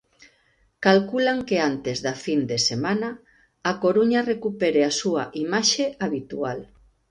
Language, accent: Galician, Oriental (común en zona oriental)